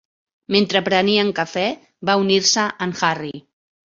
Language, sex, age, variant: Catalan, female, 50-59, Central